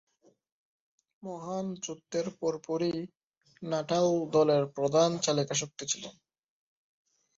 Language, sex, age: Bengali, male, 19-29